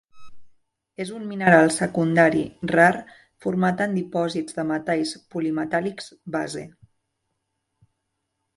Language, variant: Catalan, Central